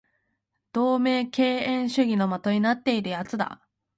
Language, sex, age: Japanese, female, under 19